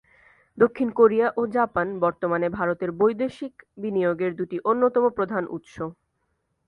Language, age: Bengali, 19-29